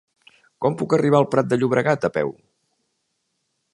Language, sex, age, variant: Catalan, male, 60-69, Central